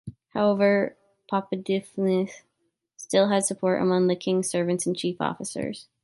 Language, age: English, 19-29